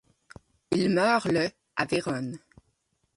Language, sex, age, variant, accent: French, female, 30-39, Français d'Amérique du Nord, Français du Canada